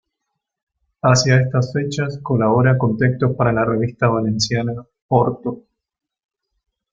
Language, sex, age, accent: Spanish, male, 30-39, Rioplatense: Argentina, Uruguay, este de Bolivia, Paraguay